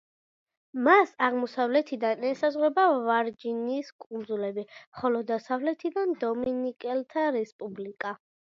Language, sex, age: Georgian, female, under 19